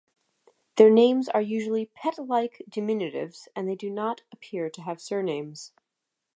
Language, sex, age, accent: English, female, 30-39, United States English